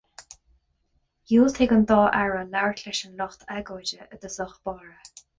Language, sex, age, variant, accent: Irish, female, 30-39, Gaeilge Chonnacht, Cainteoir líofa, ní ó dhúchas